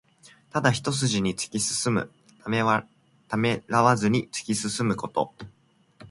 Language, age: Japanese, 19-29